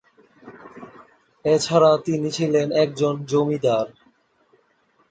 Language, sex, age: Bengali, male, 19-29